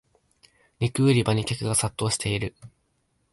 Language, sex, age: Japanese, male, 19-29